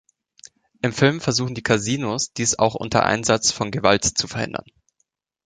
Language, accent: German, Deutschland Deutsch